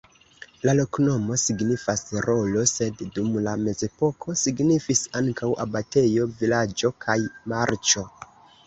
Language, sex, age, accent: Esperanto, female, 19-29, Internacia